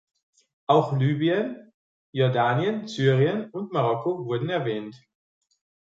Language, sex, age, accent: German, male, 30-39, Österreichisches Deutsch